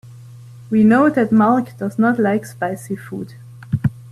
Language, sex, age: English, female, 30-39